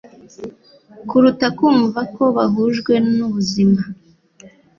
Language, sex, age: Kinyarwanda, female, under 19